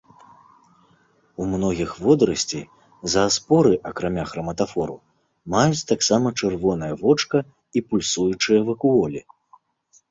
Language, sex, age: Belarusian, male, 30-39